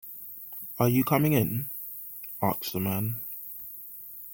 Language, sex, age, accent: English, male, 30-39, England English